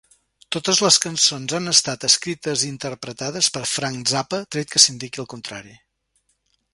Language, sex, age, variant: Catalan, male, 60-69, Central